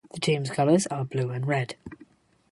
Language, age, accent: English, 19-29, England English